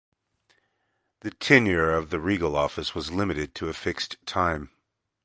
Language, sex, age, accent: English, male, 40-49, United States English